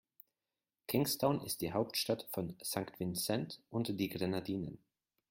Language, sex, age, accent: German, male, 19-29, Österreichisches Deutsch